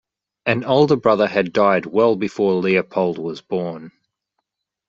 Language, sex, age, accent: English, male, 40-49, Australian English